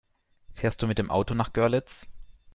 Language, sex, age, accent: German, male, 19-29, Deutschland Deutsch